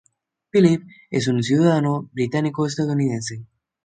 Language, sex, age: Spanish, male, under 19